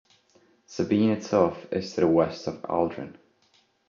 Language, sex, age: English, male, 19-29